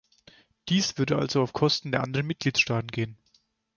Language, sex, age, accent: German, male, 19-29, Deutschland Deutsch